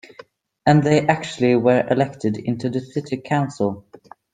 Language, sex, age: English, male, under 19